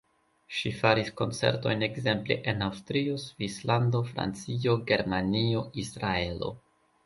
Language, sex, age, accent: Esperanto, male, 19-29, Internacia